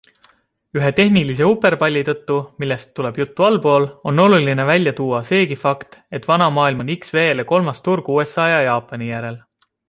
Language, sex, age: Estonian, male, 30-39